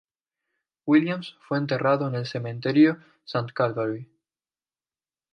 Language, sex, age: Spanish, female, 19-29